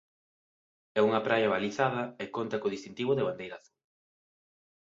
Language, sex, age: Galician, male, 30-39